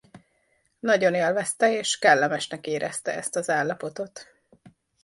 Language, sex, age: Hungarian, female, 40-49